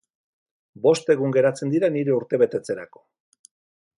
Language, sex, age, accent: Basque, male, 40-49, Mendebalekoa (Araba, Bizkaia, Gipuzkoako mendebaleko herri batzuk)